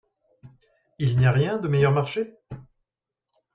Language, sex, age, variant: French, male, 40-49, Français de métropole